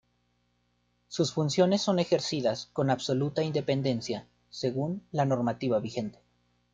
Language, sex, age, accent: Spanish, male, 19-29, México